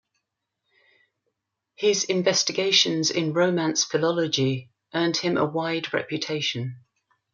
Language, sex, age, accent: English, female, 60-69, England English